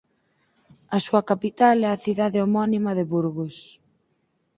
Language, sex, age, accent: Galician, female, 19-29, Normativo (estándar)